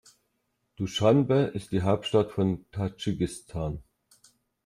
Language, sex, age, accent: German, male, 50-59, Deutschland Deutsch